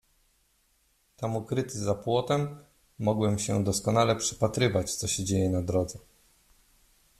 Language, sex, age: Polish, male, 30-39